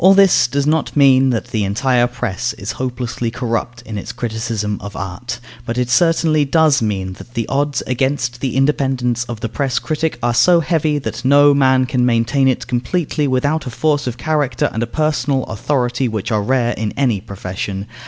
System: none